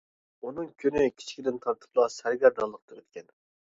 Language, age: Uyghur, 19-29